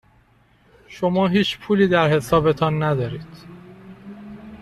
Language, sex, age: Persian, male, 30-39